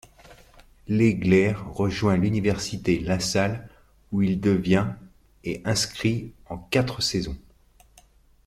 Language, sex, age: French, male, 40-49